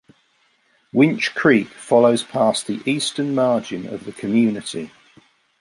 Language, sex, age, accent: English, male, 50-59, England English